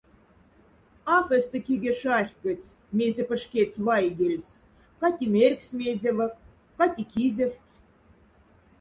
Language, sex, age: Moksha, female, 40-49